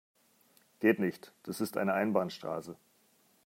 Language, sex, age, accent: German, male, 40-49, Deutschland Deutsch